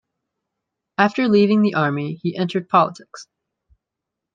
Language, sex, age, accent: English, male, 19-29, United States English